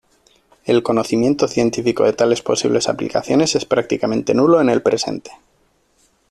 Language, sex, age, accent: Spanish, male, 40-49, España: Norte peninsular (Asturias, Castilla y León, Cantabria, País Vasco, Navarra, Aragón, La Rioja, Guadalajara, Cuenca)